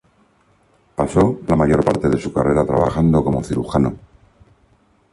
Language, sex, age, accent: Spanish, male, 60-69, España: Centro-Sur peninsular (Madrid, Toledo, Castilla-La Mancha)